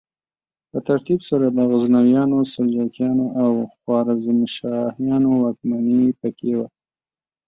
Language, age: Pashto, 19-29